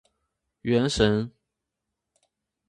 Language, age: Chinese, 19-29